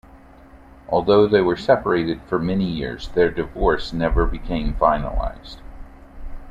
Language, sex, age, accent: English, male, 40-49, United States English